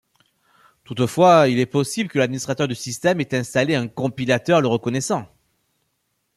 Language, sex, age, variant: French, male, 40-49, Français de métropole